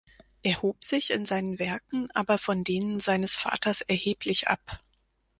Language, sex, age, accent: German, female, 30-39, Deutschland Deutsch